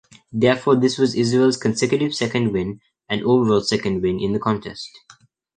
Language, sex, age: English, male, under 19